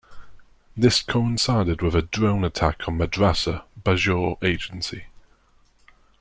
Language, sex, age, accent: English, male, 30-39, England English